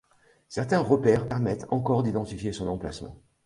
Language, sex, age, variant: French, male, 60-69, Français de métropole